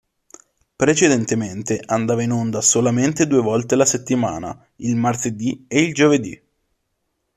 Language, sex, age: Italian, male, 19-29